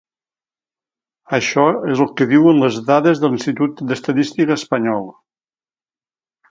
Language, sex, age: Catalan, male, 60-69